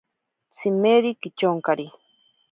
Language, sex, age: Ashéninka Perené, female, 19-29